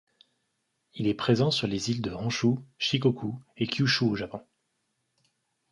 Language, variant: French, Français de métropole